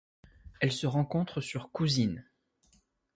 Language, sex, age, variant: French, male, 19-29, Français de métropole